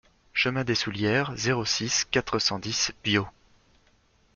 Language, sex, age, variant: French, male, 40-49, Français de métropole